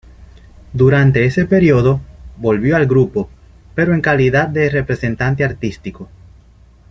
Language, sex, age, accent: Spanish, male, 19-29, Caribe: Cuba, Venezuela, Puerto Rico, República Dominicana, Panamá, Colombia caribeña, México caribeño, Costa del golfo de México